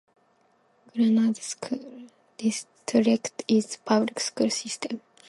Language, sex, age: English, female, 19-29